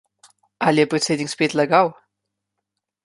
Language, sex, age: Slovenian, female, under 19